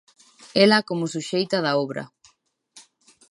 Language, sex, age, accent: Galician, female, 19-29, Normativo (estándar)